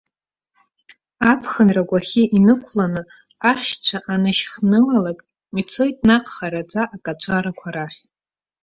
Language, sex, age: Abkhazian, female, 19-29